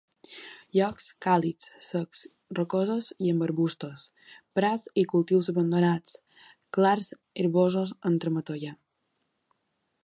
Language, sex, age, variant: Catalan, female, 19-29, Balear